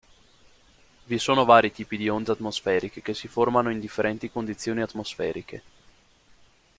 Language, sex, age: Italian, male, 19-29